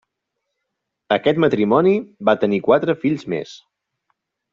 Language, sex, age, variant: Catalan, male, 30-39, Nord-Occidental